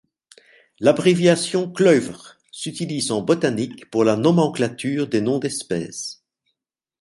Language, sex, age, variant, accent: French, male, 60-69, Français d'Europe, Français de Belgique